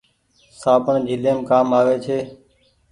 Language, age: Goaria, 19-29